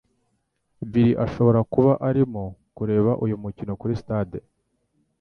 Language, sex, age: Kinyarwanda, male, 19-29